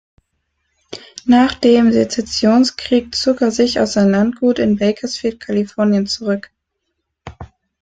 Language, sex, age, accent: German, female, 19-29, Deutschland Deutsch